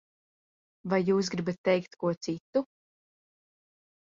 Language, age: Latvian, 19-29